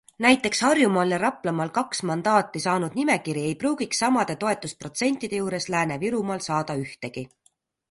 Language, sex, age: Estonian, female, 30-39